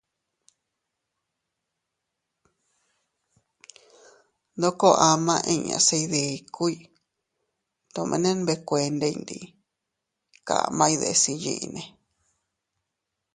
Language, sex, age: Teutila Cuicatec, female, 30-39